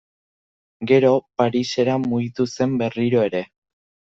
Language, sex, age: Basque, male, under 19